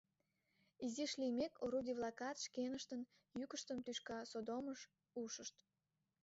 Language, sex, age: Mari, female, under 19